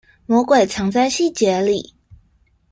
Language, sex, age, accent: Chinese, female, 19-29, 出生地：臺北市